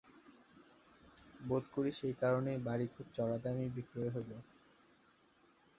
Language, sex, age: Bengali, male, 19-29